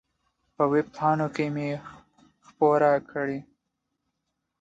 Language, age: Pashto, 19-29